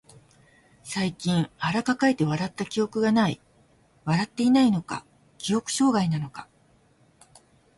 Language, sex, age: Japanese, female, 60-69